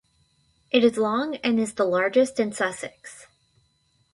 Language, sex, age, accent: English, female, under 19, United States English